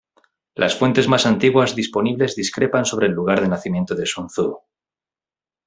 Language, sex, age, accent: Spanish, male, 19-29, España: Norte peninsular (Asturias, Castilla y León, Cantabria, País Vasco, Navarra, Aragón, La Rioja, Guadalajara, Cuenca)